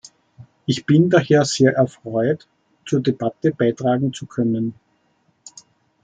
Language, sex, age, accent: German, male, 40-49, Österreichisches Deutsch